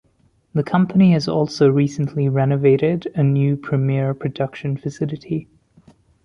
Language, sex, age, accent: English, male, 30-39, India and South Asia (India, Pakistan, Sri Lanka)